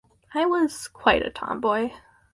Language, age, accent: English, under 19, Canadian English